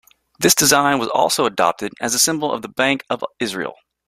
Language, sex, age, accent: English, male, 40-49, United States English